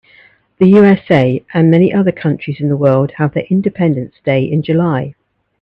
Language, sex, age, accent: English, female, 50-59, England English